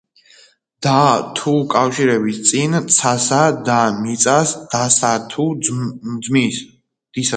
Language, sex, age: Georgian, female, 40-49